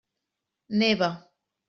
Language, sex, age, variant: Catalan, female, 19-29, Central